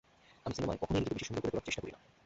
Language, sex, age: Bengali, male, 19-29